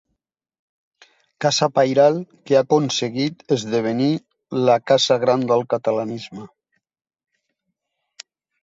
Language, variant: Catalan, Central